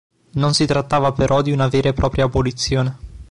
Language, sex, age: Italian, male, 19-29